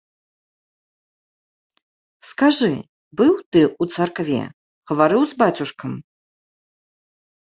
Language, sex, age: Belarusian, female, 40-49